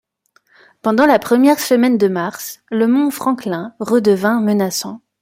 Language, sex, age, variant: French, female, 19-29, Français de métropole